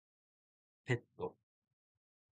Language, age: Japanese, 19-29